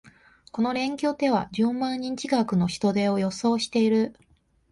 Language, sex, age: Japanese, female, 19-29